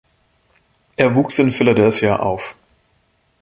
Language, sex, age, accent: German, male, 30-39, Deutschland Deutsch